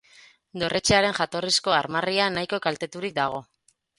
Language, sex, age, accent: Basque, female, 30-39, Mendebalekoa (Araba, Bizkaia, Gipuzkoako mendebaleko herri batzuk)